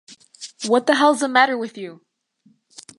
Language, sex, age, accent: English, female, under 19, United States English